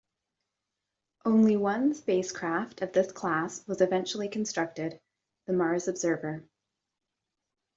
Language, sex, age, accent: English, female, 30-39, Canadian English